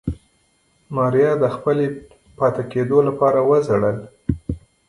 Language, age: Pashto, 30-39